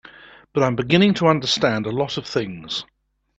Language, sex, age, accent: English, male, 70-79, England English